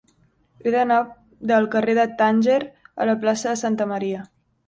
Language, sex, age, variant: Catalan, female, 19-29, Central